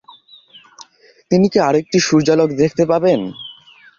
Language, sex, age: Bengali, male, under 19